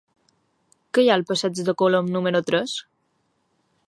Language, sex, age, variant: Catalan, female, 19-29, Balear